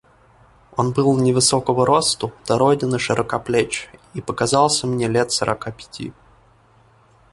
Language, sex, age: Russian, male, 19-29